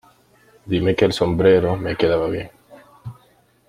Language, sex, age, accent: Spanish, male, 19-29, América central